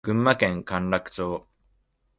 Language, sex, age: Japanese, male, 19-29